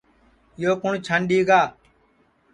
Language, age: Sansi, 19-29